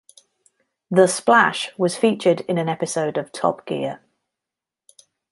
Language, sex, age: English, female, 30-39